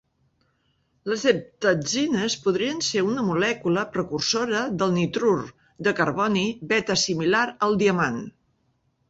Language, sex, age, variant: Catalan, female, 60-69, Central